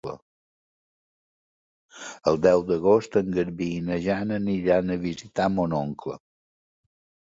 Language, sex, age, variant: Catalan, male, 60-69, Balear